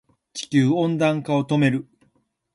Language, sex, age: Japanese, male, 50-59